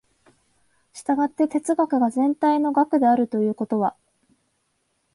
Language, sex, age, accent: Japanese, female, 19-29, 関東